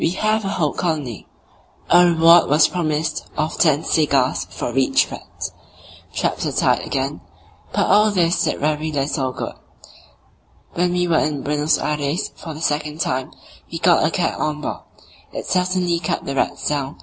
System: none